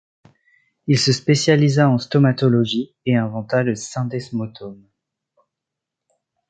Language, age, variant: French, 19-29, Français de métropole